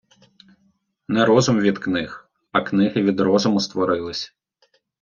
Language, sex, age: Ukrainian, male, 30-39